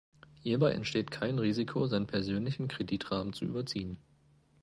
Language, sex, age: German, male, 19-29